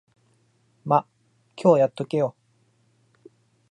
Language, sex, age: Japanese, male, 19-29